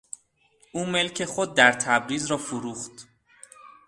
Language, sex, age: Persian, male, 19-29